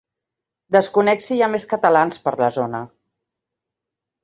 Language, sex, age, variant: Catalan, female, 50-59, Central